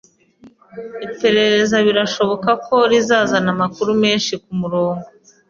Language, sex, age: Kinyarwanda, female, 40-49